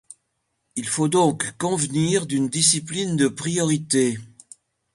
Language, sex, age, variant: French, male, 70-79, Français de métropole